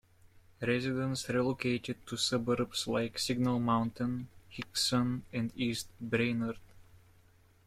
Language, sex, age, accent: English, male, under 19, England English